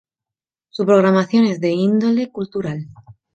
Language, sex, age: Spanish, female, 19-29